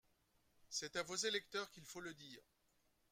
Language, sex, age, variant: French, male, 50-59, Français de métropole